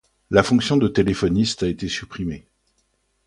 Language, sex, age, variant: French, male, 50-59, Français de métropole